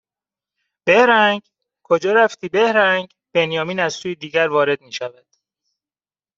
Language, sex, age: Persian, male, 30-39